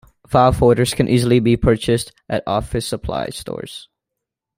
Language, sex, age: English, male, under 19